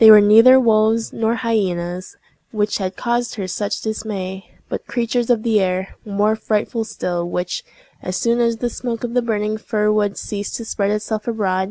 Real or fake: real